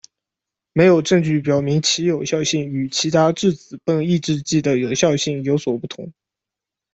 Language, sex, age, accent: Chinese, male, 19-29, 出生地：浙江省